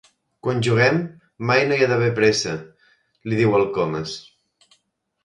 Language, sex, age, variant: Catalan, male, 19-29, Central